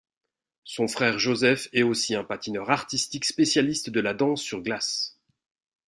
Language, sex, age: French, male, 40-49